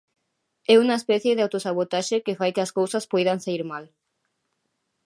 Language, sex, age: Galician, female, 19-29